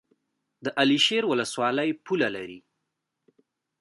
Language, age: Pashto, 19-29